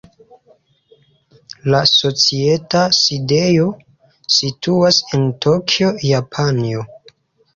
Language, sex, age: Esperanto, male, 19-29